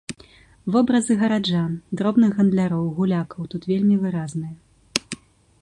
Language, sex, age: Belarusian, female, 19-29